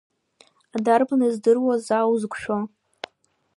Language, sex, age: Abkhazian, female, under 19